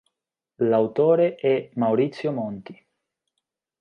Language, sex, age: Italian, male, 19-29